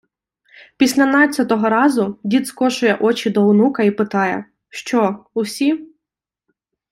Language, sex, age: Ukrainian, female, 19-29